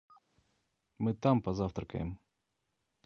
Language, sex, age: Russian, male, 40-49